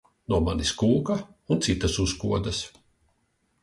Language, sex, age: Latvian, male, 60-69